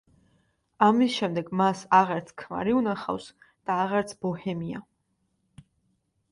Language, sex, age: Georgian, female, 19-29